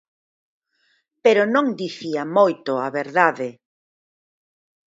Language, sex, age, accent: Galician, female, 50-59, Normativo (estándar)